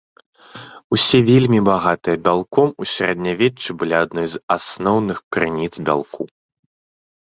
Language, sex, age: Belarusian, male, under 19